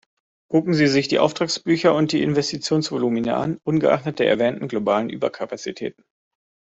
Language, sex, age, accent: German, male, 30-39, Deutschland Deutsch